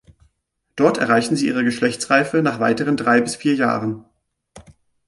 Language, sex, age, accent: German, male, 19-29, Deutschland Deutsch